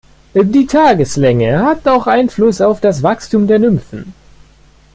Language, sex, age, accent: German, male, 19-29, Deutschland Deutsch